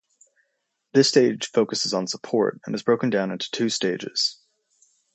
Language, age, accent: English, 19-29, United States English